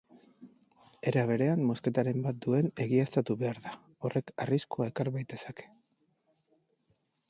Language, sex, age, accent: Basque, male, 30-39, Mendebalekoa (Araba, Bizkaia, Gipuzkoako mendebaleko herri batzuk)